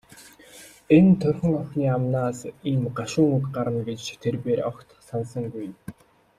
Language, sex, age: Mongolian, male, 19-29